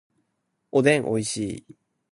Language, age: Japanese, under 19